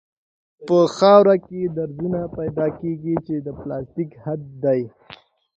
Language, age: Pashto, 19-29